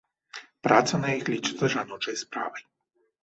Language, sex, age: Belarusian, male, 50-59